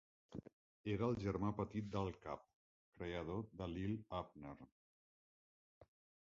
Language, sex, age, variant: Catalan, male, 40-49, Central